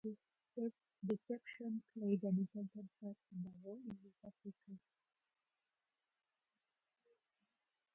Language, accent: English, United States English